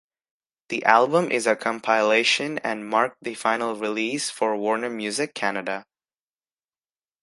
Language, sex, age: English, male, under 19